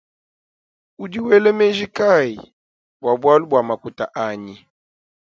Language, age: Luba-Lulua, 19-29